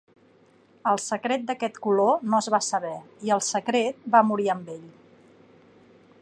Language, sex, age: Catalan, female, 40-49